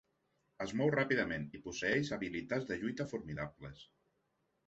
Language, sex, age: Catalan, male, 50-59